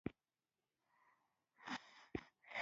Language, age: Pashto, 19-29